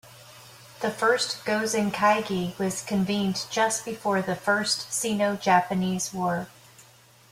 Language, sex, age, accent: English, female, 50-59, United States English